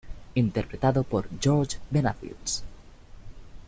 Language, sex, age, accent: Spanish, male, 19-29, España: Sur peninsular (Andalucia, Extremadura, Murcia)